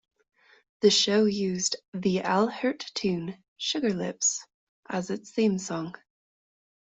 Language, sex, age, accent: English, female, 30-39, Canadian English